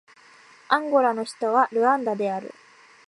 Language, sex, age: Japanese, female, 19-29